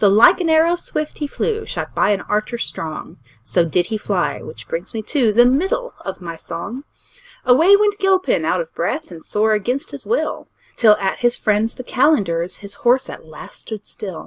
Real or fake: real